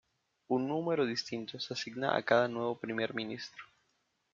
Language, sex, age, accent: Spanish, male, 19-29, Caribe: Cuba, Venezuela, Puerto Rico, República Dominicana, Panamá, Colombia caribeña, México caribeño, Costa del golfo de México